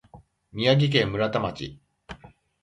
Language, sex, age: Japanese, male, 40-49